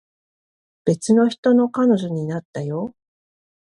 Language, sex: Japanese, female